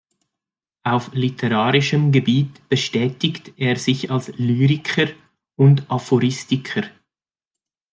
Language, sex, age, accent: German, male, 30-39, Schweizerdeutsch